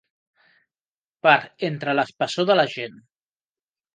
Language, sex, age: Catalan, male, 30-39